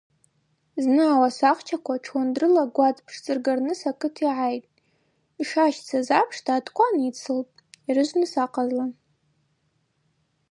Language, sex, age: Abaza, female, 19-29